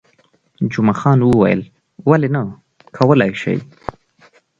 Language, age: Pashto, 19-29